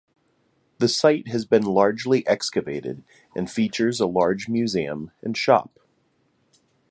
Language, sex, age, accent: English, male, 30-39, United States English